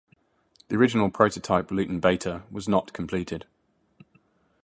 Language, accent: English, England English